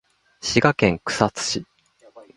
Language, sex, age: Japanese, male, 30-39